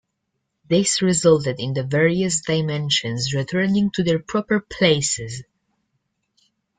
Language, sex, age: English, male, under 19